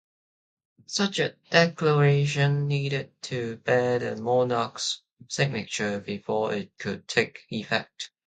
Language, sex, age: English, male, under 19